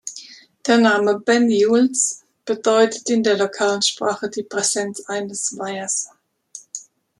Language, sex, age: German, female, 50-59